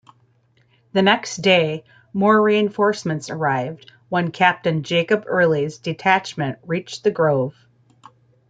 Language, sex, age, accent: English, female, 40-49, United States English